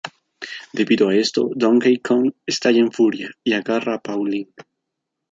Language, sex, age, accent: Spanish, male, 19-29, Andino-Pacífico: Colombia, Perú, Ecuador, oeste de Bolivia y Venezuela andina